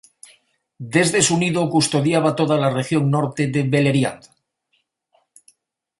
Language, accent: Spanish, España: Norte peninsular (Asturias, Castilla y León, Cantabria, País Vasco, Navarra, Aragón, La Rioja, Guadalajara, Cuenca)